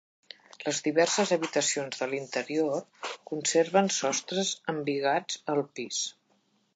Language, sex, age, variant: Catalan, female, 60-69, Central